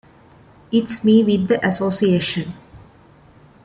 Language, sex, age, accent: English, female, 19-29, India and South Asia (India, Pakistan, Sri Lanka)